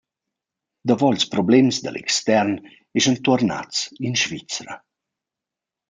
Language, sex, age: Romansh, male, 40-49